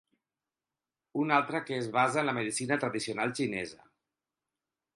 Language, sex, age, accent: Catalan, male, 40-49, valencià